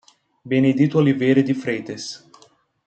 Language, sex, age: Portuguese, male, 30-39